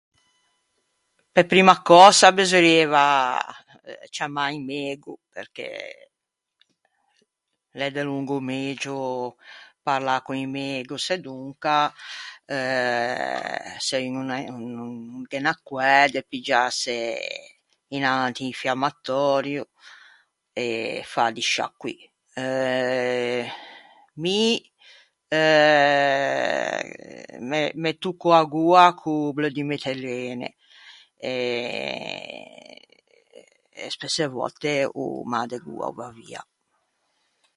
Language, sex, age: Ligurian, female, 60-69